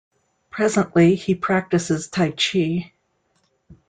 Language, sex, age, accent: English, female, 60-69, United States English